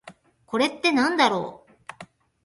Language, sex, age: Japanese, female, 50-59